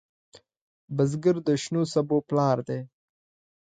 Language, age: Pashto, 19-29